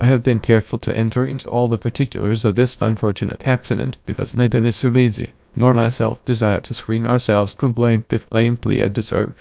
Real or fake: fake